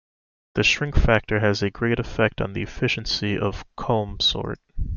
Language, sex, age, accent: English, male, 19-29, United States English